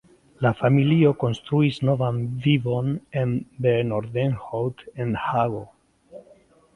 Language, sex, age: Esperanto, male, 50-59